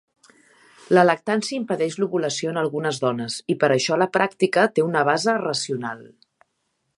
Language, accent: Catalan, central; nord-occidental